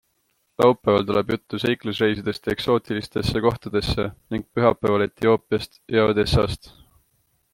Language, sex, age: Estonian, male, 19-29